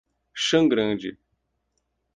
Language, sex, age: Portuguese, male, 19-29